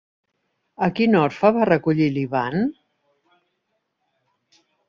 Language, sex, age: Catalan, female, 60-69